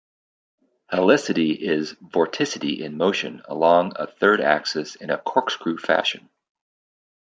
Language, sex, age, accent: English, male, 50-59, United States English